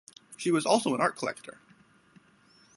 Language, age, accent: English, 19-29, United States English